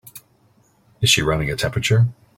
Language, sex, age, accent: English, male, 40-49, United States English